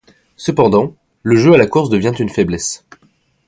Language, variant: French, Français de métropole